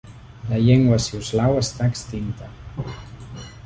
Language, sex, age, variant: Catalan, male, 40-49, Central